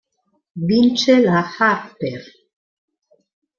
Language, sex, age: Italian, female, 50-59